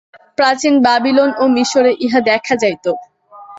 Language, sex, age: Bengali, female, under 19